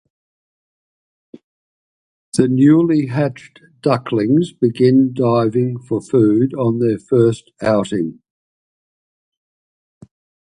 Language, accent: English, Australian English